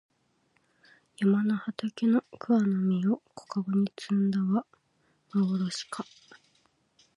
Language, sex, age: Japanese, female, 19-29